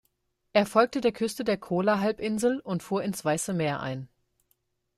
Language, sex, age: German, female, 19-29